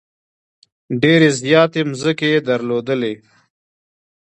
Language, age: Pashto, 30-39